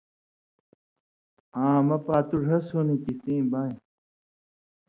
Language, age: Indus Kohistani, 19-29